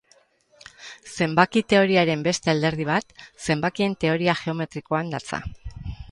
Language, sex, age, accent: Basque, female, 50-59, Erdialdekoa edo Nafarra (Gipuzkoa, Nafarroa)